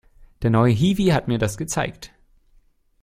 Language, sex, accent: German, male, Deutschland Deutsch